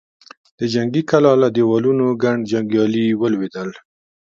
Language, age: Pashto, 50-59